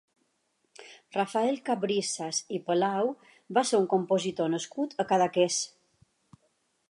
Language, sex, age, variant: Catalan, female, 60-69, Balear